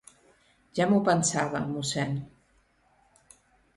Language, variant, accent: Catalan, Central, central